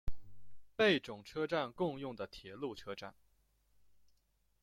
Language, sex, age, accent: Chinese, male, under 19, 出生地：湖北省